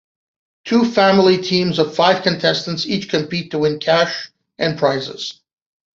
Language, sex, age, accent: English, male, 40-49, Canadian English